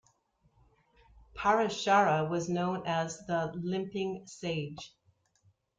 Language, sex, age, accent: English, female, 50-59, Canadian English